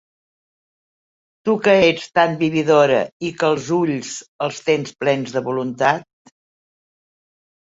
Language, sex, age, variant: Catalan, female, 70-79, Central